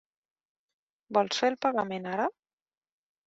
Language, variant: Catalan, Central